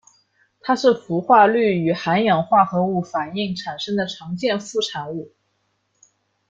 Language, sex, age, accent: Chinese, female, 19-29, 出生地：上海市